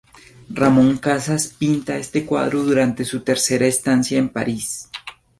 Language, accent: Spanish, Andino-Pacífico: Colombia, Perú, Ecuador, oeste de Bolivia y Venezuela andina